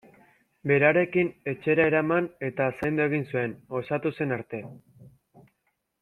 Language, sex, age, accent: Basque, male, under 19, Mendebalekoa (Araba, Bizkaia, Gipuzkoako mendebaleko herri batzuk)